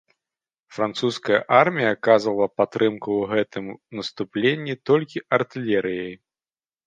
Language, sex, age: Belarusian, male, 40-49